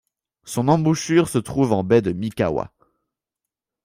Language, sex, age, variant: French, male, under 19, Français de métropole